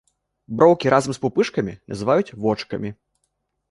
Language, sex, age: Belarusian, male, under 19